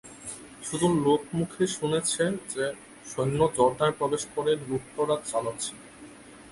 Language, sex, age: Bengali, male, 19-29